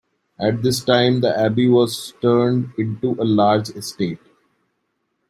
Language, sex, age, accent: English, male, 19-29, India and South Asia (India, Pakistan, Sri Lanka)